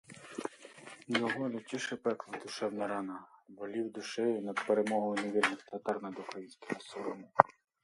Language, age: Ukrainian, 30-39